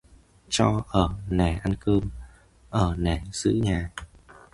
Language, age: Vietnamese, 19-29